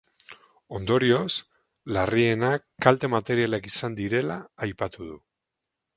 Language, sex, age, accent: Basque, male, 40-49, Mendebalekoa (Araba, Bizkaia, Gipuzkoako mendebaleko herri batzuk)